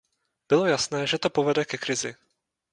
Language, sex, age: Czech, male, 19-29